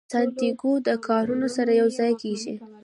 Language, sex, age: Pashto, female, 19-29